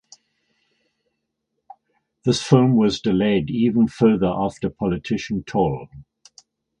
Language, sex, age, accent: English, male, 60-69, England English